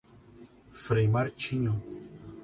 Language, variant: Portuguese, Portuguese (Brasil)